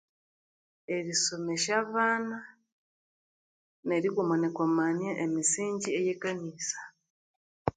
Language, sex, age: Konzo, female, 30-39